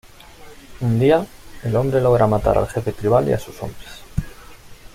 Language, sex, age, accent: Spanish, male, 30-39, España: Norte peninsular (Asturias, Castilla y León, Cantabria, País Vasco, Navarra, Aragón, La Rioja, Guadalajara, Cuenca)